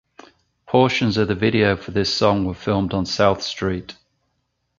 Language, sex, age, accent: English, male, 50-59, England English